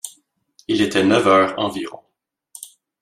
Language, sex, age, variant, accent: French, male, 40-49, Français d'Amérique du Nord, Français du Canada